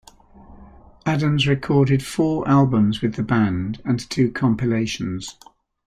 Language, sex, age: English, male, 60-69